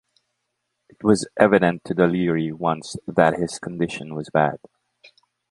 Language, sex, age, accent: English, male, 30-39, Filipino